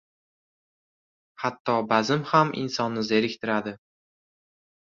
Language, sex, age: Uzbek, male, under 19